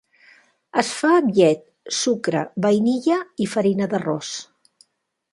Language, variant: Catalan, Septentrional